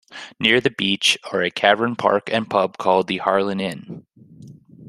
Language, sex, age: English, male, 19-29